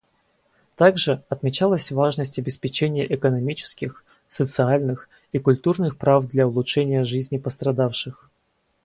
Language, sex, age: Russian, male, 19-29